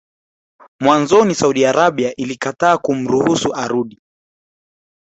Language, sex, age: Swahili, male, 19-29